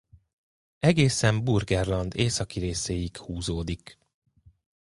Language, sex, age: Hungarian, male, 40-49